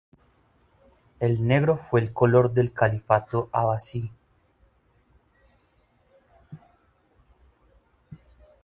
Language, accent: Spanish, Andino-Pacífico: Colombia, Perú, Ecuador, oeste de Bolivia y Venezuela andina